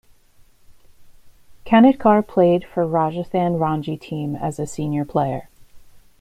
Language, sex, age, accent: English, female, 40-49, United States English